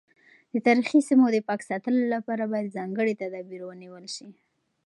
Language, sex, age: Pashto, female, 19-29